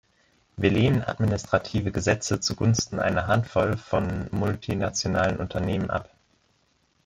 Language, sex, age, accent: German, male, 19-29, Deutschland Deutsch